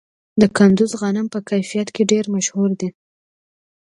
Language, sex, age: Pashto, female, 19-29